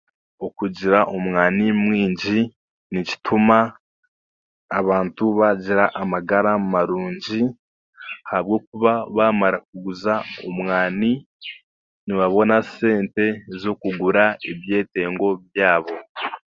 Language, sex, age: Chiga, male, 19-29